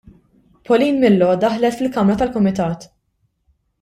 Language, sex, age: Maltese, female, 19-29